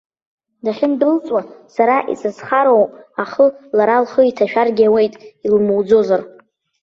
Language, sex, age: Abkhazian, female, under 19